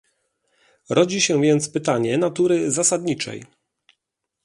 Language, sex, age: Polish, male, 30-39